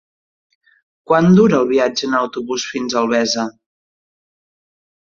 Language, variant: Catalan, Central